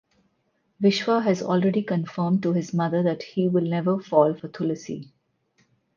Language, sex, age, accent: English, female, 40-49, India and South Asia (India, Pakistan, Sri Lanka)